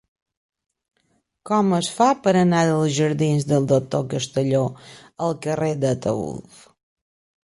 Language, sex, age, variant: Catalan, female, 50-59, Balear